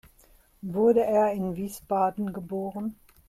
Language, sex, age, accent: German, female, 70-79, Deutschland Deutsch